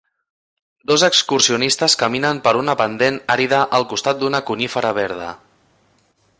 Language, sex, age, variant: Catalan, male, 19-29, Central